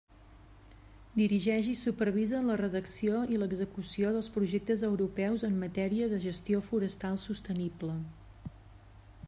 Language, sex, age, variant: Catalan, female, 40-49, Central